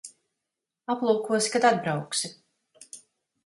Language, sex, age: Latvian, female, 50-59